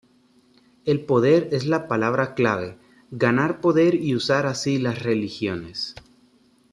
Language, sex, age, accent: Spanish, male, 19-29, México